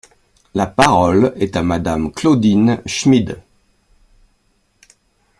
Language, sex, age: French, male, 60-69